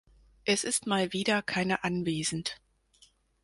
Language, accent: German, Deutschland Deutsch